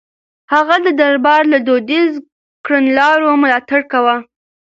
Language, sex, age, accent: Pashto, female, under 19, کندهاری لهجه